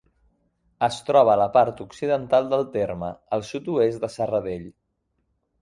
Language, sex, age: Catalan, male, 40-49